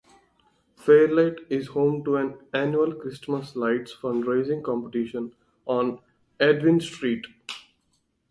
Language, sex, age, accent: English, male, 19-29, India and South Asia (India, Pakistan, Sri Lanka)